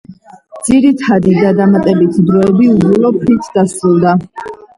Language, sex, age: Georgian, female, under 19